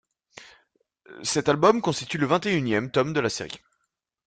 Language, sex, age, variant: French, male, 19-29, Français de métropole